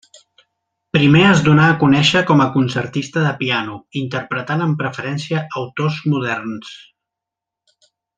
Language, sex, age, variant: Catalan, male, 40-49, Central